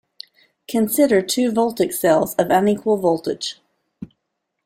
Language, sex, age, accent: English, female, 40-49, United States English